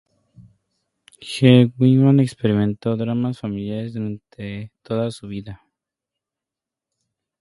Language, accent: Spanish, México